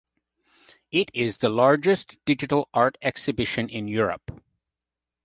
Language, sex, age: English, male, 50-59